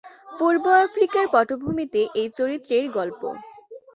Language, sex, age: Bengali, female, under 19